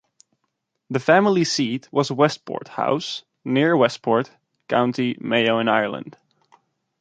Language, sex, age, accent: English, male, under 19, United States English